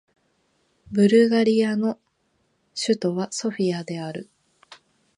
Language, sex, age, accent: Japanese, female, 19-29, 標準語